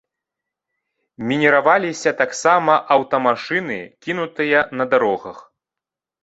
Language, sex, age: Belarusian, male, 19-29